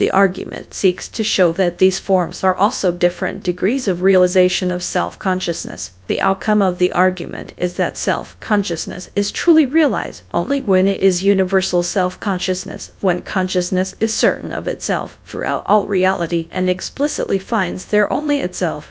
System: TTS, GradTTS